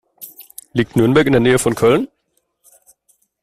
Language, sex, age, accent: German, male, 19-29, Deutschland Deutsch